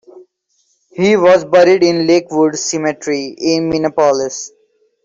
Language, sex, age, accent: English, male, 19-29, India and South Asia (India, Pakistan, Sri Lanka)